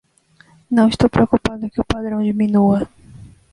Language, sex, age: Portuguese, female, 30-39